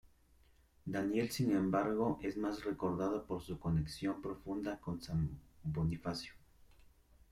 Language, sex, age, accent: Spanish, male, 30-39, México